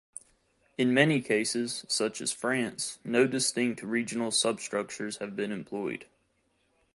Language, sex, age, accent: English, male, 19-29, United States English